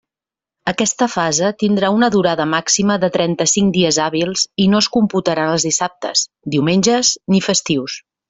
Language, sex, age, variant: Catalan, female, 40-49, Central